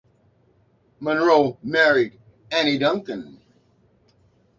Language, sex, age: English, male, 60-69